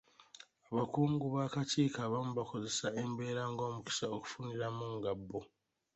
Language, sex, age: Ganda, male, 30-39